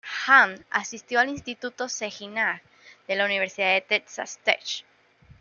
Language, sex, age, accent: Spanish, female, 19-29, Caribe: Cuba, Venezuela, Puerto Rico, República Dominicana, Panamá, Colombia caribeña, México caribeño, Costa del golfo de México